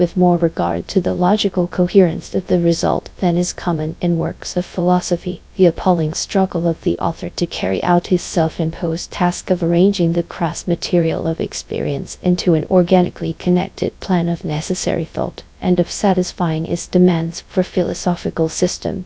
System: TTS, GradTTS